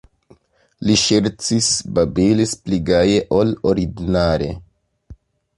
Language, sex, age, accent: Esperanto, male, 19-29, Internacia